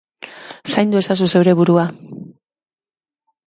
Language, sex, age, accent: Basque, female, 50-59, Mendebalekoa (Araba, Bizkaia, Gipuzkoako mendebaleko herri batzuk)